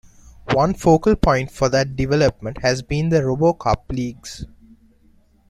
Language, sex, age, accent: English, male, 19-29, England English